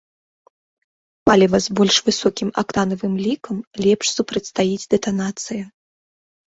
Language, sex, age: Belarusian, female, 19-29